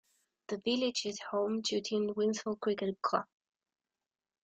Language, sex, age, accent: English, female, 19-29, England English